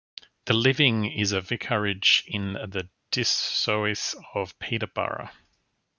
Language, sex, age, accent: English, male, 30-39, Australian English